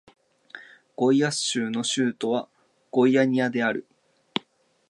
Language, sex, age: Japanese, male, 19-29